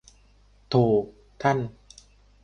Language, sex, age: Thai, male, 19-29